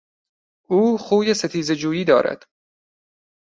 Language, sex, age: Persian, male, 40-49